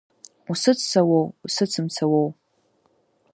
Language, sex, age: Abkhazian, female, under 19